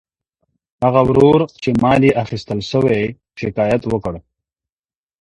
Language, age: Pashto, 30-39